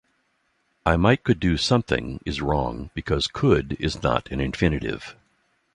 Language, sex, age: English, male, 60-69